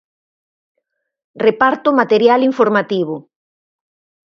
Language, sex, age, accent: Galician, female, 40-49, Normativo (estándar)